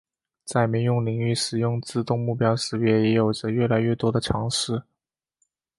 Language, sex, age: Chinese, male, 19-29